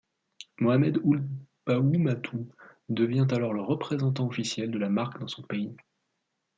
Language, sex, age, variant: French, male, 30-39, Français de métropole